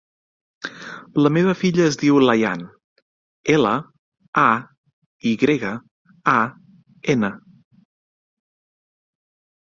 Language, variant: Catalan, Central